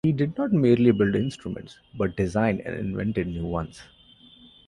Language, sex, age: English, male, 19-29